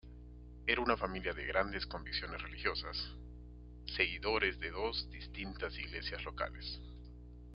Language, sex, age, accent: Spanish, male, 30-39, Andino-Pacífico: Colombia, Perú, Ecuador, oeste de Bolivia y Venezuela andina